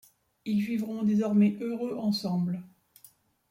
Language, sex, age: French, female, 50-59